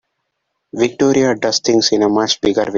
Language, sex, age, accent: English, male, 19-29, India and South Asia (India, Pakistan, Sri Lanka)